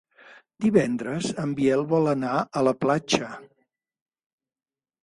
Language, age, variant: Catalan, 60-69, Central